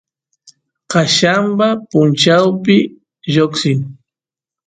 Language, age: Santiago del Estero Quichua, 40-49